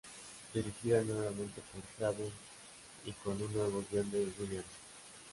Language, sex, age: Spanish, male, 19-29